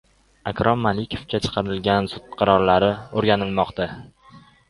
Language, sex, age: Uzbek, male, 19-29